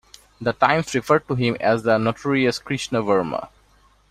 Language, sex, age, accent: English, male, 19-29, India and South Asia (India, Pakistan, Sri Lanka)